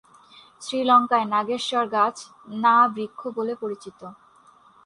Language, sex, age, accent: Bengali, female, 19-29, Native